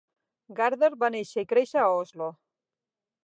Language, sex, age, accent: Catalan, female, 40-49, central; nord-occidental